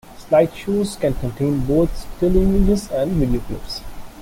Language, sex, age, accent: English, male, 19-29, India and South Asia (India, Pakistan, Sri Lanka)